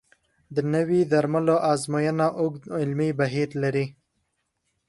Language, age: Pashto, under 19